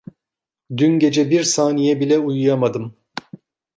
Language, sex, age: Turkish, male, 50-59